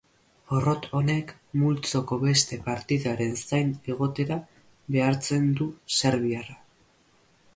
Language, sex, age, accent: Basque, male, under 19, Erdialdekoa edo Nafarra (Gipuzkoa, Nafarroa)